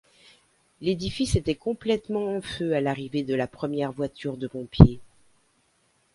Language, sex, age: French, female, 50-59